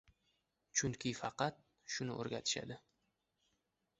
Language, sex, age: Uzbek, male, 19-29